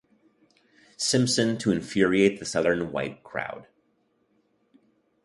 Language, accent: English, United States English; Canadian English